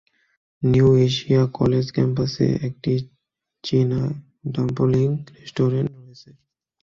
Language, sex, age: Bengali, male, 19-29